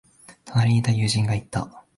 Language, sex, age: Japanese, male, 19-29